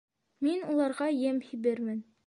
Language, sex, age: Bashkir, female, under 19